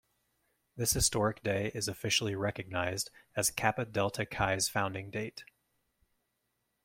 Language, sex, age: English, male, 30-39